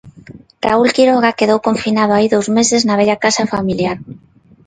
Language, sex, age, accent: Galician, female, 40-49, Neofalante